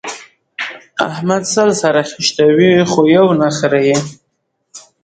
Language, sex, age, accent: Pashto, male, 19-29, معیاري پښتو